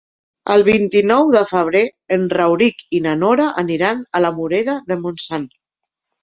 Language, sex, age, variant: Catalan, female, 40-49, Central